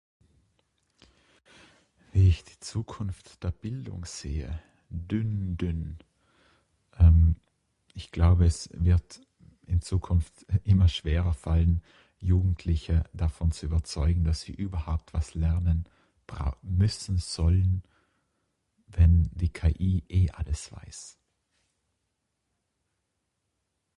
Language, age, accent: German, 40-49, Österreichisches Deutsch